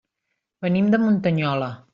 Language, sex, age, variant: Catalan, female, 40-49, Central